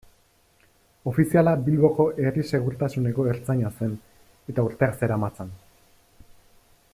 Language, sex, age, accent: Basque, male, 30-39, Erdialdekoa edo Nafarra (Gipuzkoa, Nafarroa)